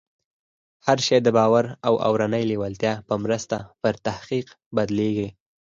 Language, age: Pashto, under 19